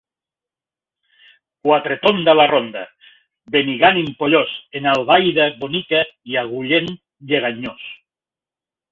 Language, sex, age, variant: Catalan, male, 40-49, Septentrional